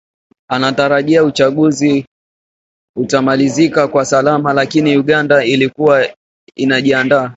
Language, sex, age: Swahili, male, 19-29